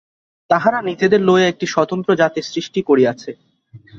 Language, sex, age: Bengali, male, 19-29